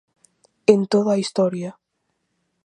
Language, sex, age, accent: Galician, female, under 19, Normativo (estándar)